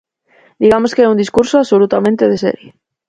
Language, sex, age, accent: Galician, female, 19-29, Central (gheada)